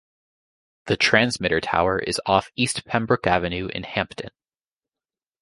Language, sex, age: English, female, 19-29